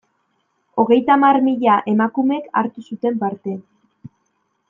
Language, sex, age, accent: Basque, female, 19-29, Mendebalekoa (Araba, Bizkaia, Gipuzkoako mendebaleko herri batzuk)